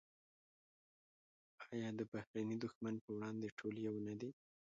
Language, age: Pashto, 19-29